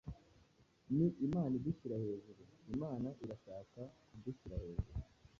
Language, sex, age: Kinyarwanda, male, 19-29